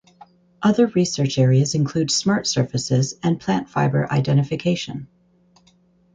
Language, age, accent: English, 40-49, United States English